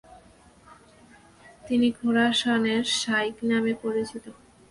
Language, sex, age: Bengali, female, 19-29